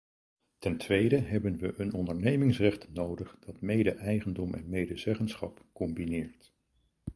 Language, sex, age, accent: Dutch, male, 60-69, Nederlands Nederlands